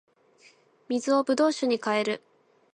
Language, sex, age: Japanese, female, 19-29